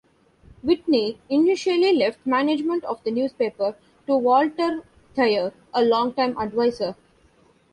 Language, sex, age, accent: English, female, 19-29, India and South Asia (India, Pakistan, Sri Lanka)